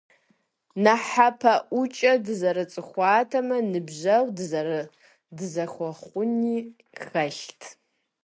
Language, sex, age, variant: Kabardian, female, 30-39, Адыгэбзэ (Къэбэрдей, Кирил, псоми зэдай)